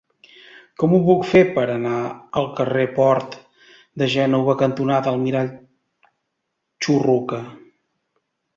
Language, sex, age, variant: Catalan, male, 30-39, Central